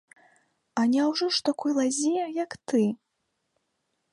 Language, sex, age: Belarusian, female, 19-29